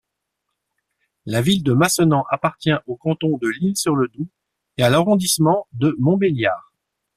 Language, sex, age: French, male, 40-49